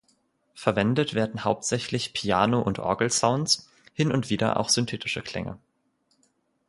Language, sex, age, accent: German, male, 19-29, Deutschland Deutsch